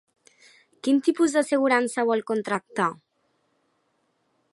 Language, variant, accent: Catalan, Nord-Occidental, central